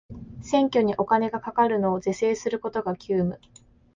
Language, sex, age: Japanese, female, 19-29